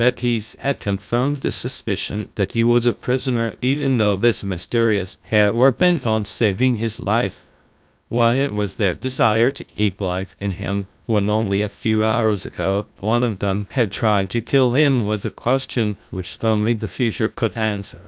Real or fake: fake